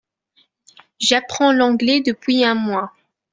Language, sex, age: French, female, 19-29